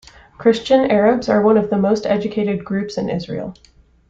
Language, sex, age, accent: English, female, 19-29, United States English